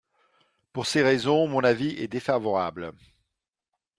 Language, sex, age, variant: French, male, 40-49, Français d'Europe